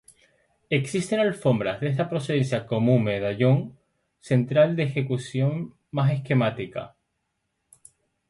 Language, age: Spanish, 19-29